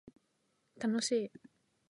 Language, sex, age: Japanese, female, under 19